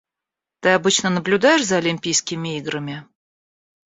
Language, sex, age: Russian, female, 40-49